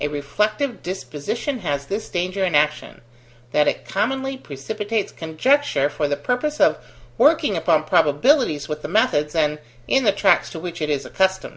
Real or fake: real